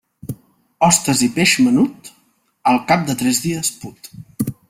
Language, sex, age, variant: Catalan, male, 19-29, Central